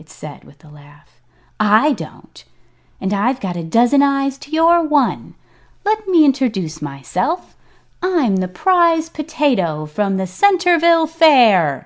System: none